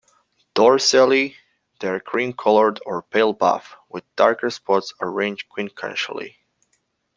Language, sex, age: English, male, 19-29